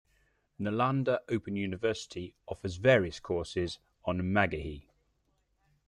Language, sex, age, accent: English, male, 30-39, England English